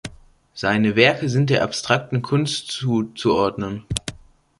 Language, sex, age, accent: German, male, under 19, Deutschland Deutsch